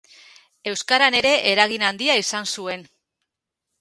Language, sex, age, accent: Basque, female, 40-49, Mendebalekoa (Araba, Bizkaia, Gipuzkoako mendebaleko herri batzuk)